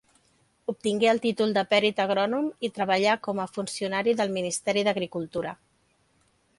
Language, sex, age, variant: Catalan, female, 40-49, Central